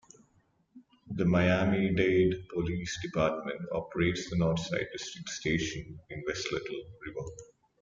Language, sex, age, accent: English, male, 30-39, India and South Asia (India, Pakistan, Sri Lanka)